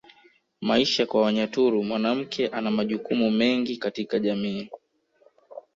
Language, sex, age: Swahili, male, 19-29